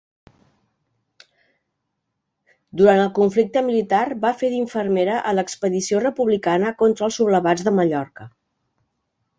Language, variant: Catalan, Central